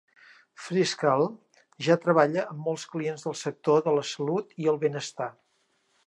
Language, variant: Catalan, Septentrional